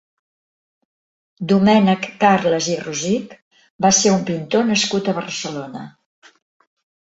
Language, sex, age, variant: Catalan, female, 60-69, Central